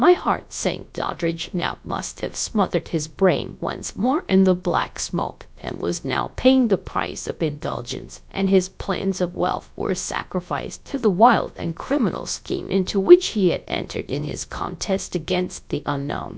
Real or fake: fake